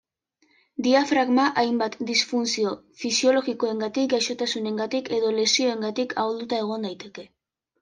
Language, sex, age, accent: Basque, female, under 19, Mendebalekoa (Araba, Bizkaia, Gipuzkoako mendebaleko herri batzuk)